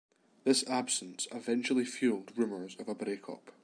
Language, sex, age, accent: English, male, 19-29, Scottish English